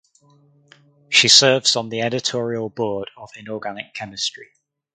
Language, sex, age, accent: English, male, 30-39, England English